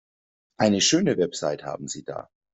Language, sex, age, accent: German, male, 40-49, Deutschland Deutsch